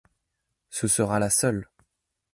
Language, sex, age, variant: French, male, 30-39, Français de métropole